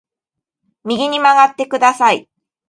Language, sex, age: Japanese, female, 40-49